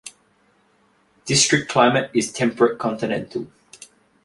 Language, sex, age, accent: English, male, 19-29, Australian English